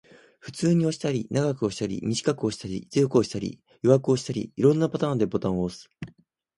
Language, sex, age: Japanese, male, under 19